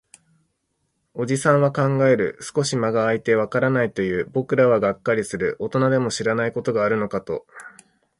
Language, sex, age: Japanese, male, 30-39